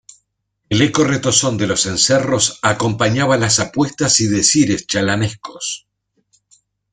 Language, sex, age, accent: Spanish, male, 50-59, Rioplatense: Argentina, Uruguay, este de Bolivia, Paraguay